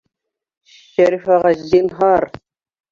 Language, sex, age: Bashkir, female, 60-69